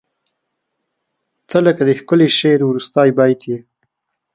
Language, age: Pashto, 19-29